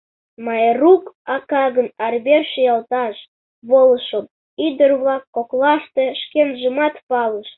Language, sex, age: Mari, male, under 19